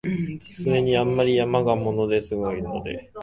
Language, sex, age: Japanese, male, 19-29